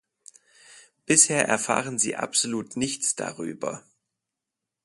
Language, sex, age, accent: German, male, 30-39, Deutschland Deutsch